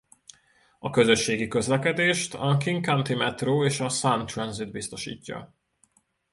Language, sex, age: Hungarian, male, 30-39